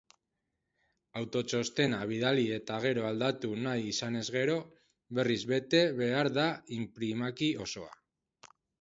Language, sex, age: Basque, female, 40-49